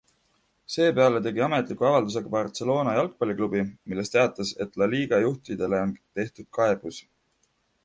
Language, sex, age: Estonian, male, 19-29